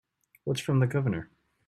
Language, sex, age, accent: English, male, 30-39, United States English